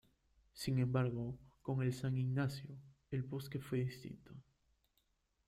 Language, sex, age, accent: Spanish, male, 19-29, Andino-Pacífico: Colombia, Perú, Ecuador, oeste de Bolivia y Venezuela andina